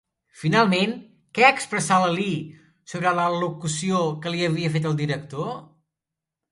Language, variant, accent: Catalan, Central, central